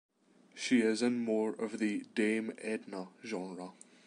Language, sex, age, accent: English, male, 19-29, Scottish English